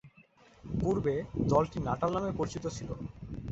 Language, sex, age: Bengali, male, under 19